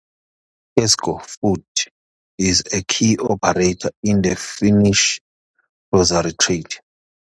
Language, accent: English, Southern African (South Africa, Zimbabwe, Namibia)